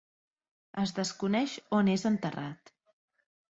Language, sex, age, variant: Catalan, female, 40-49, Central